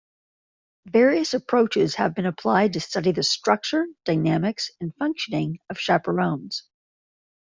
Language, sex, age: English, female, 50-59